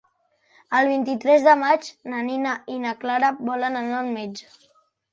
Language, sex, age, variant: Catalan, male, 40-49, Central